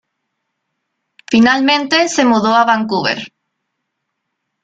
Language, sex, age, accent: Spanish, female, 19-29, Chileno: Chile, Cuyo